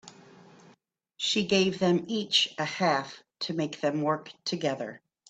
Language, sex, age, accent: English, female, 50-59, United States English